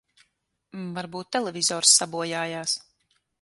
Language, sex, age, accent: Latvian, female, 30-39, Kurzeme